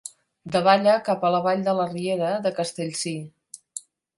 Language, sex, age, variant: Catalan, female, 50-59, Nord-Occidental